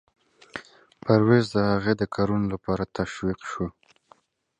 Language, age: English, 19-29